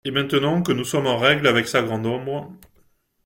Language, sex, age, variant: French, male, 40-49, Français de métropole